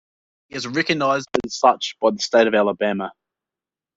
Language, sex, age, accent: English, male, 19-29, New Zealand English